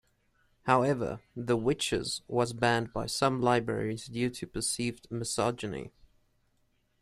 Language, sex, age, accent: English, male, 19-29, Southern African (South Africa, Zimbabwe, Namibia)